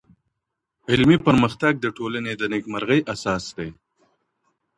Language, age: Pashto, 30-39